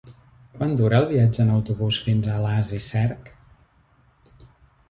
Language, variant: Catalan, Central